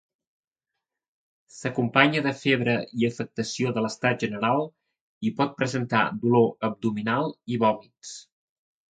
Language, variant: Catalan, Central